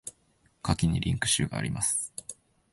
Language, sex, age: Japanese, male, 19-29